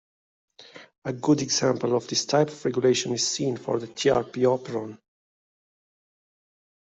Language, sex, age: English, male, 30-39